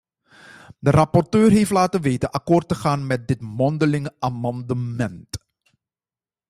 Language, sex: Dutch, male